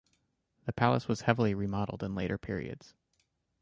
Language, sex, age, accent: English, male, 19-29, United States English